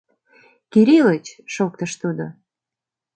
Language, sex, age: Mari, female, 30-39